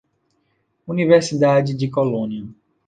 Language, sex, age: Portuguese, male, 30-39